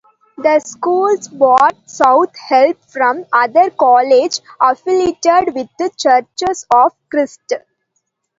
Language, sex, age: English, female, 19-29